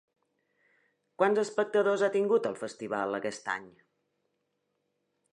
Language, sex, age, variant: Catalan, female, 40-49, Central